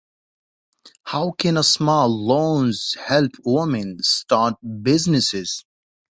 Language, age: English, 30-39